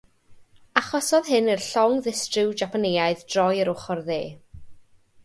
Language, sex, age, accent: Welsh, female, 19-29, Y Deyrnas Unedig Cymraeg